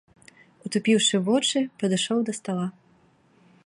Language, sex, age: Belarusian, female, 19-29